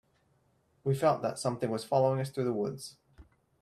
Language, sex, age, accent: English, male, 19-29, United States English